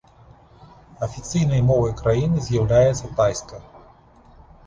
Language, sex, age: Belarusian, male, 40-49